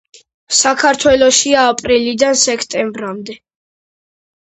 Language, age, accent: Georgian, under 19, ჩვეულებრივი